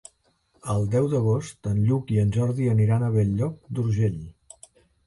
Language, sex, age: Catalan, male, 60-69